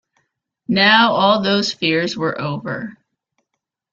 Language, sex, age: English, female, 50-59